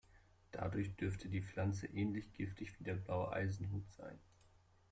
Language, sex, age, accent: German, male, 30-39, Deutschland Deutsch